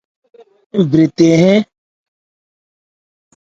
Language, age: Ebrié, 19-29